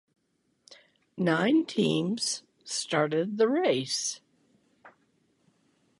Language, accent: English, United States English